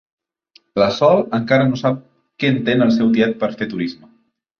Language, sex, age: Catalan, male, 19-29